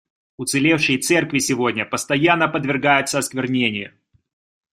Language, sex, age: Russian, male, 30-39